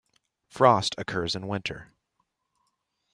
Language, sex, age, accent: English, male, 19-29, United States English